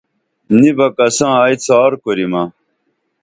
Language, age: Dameli, 50-59